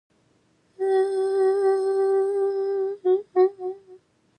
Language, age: English, under 19